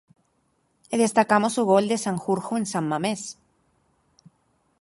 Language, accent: Galician, Normativo (estándar)